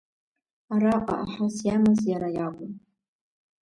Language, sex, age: Abkhazian, female, under 19